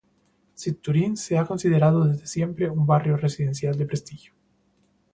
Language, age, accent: Spanish, 19-29, Andino-Pacífico: Colombia, Perú, Ecuador, oeste de Bolivia y Venezuela andina